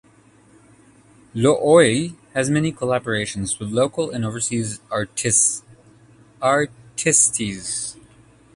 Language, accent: English, United States English